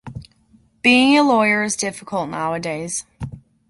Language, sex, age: English, female, under 19